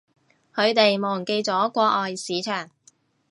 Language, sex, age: Cantonese, female, 19-29